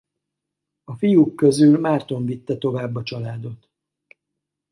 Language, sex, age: Hungarian, male, 50-59